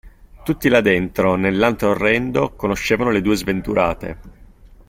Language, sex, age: Italian, male, 30-39